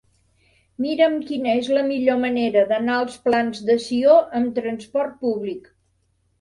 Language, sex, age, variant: Catalan, female, 60-69, Central